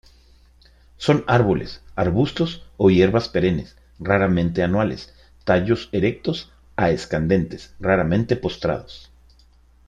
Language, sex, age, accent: Spanish, male, 50-59, México